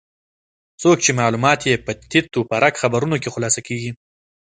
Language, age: Pashto, 19-29